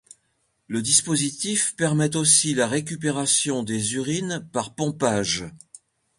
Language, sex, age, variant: French, male, 70-79, Français de métropole